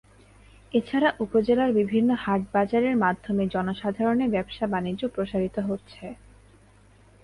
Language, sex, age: Bengali, female, 19-29